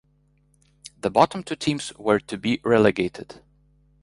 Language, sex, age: English, male, 30-39